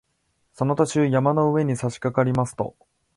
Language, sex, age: Japanese, male, 19-29